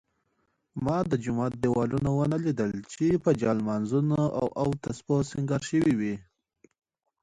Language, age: Pashto, 19-29